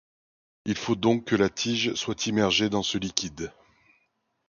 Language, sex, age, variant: French, male, 50-59, Français de métropole